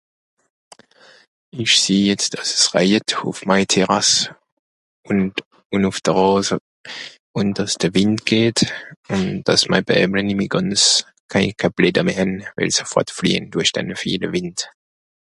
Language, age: Swiss German, 40-49